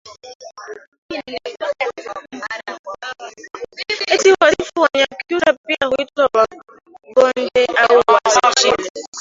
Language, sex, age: Swahili, female, 19-29